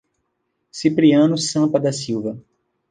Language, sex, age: Portuguese, male, 30-39